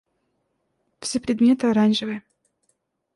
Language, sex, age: Russian, female, 19-29